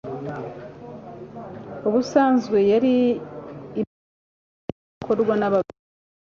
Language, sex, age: Kinyarwanda, female, 40-49